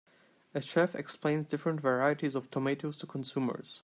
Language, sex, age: English, male, 30-39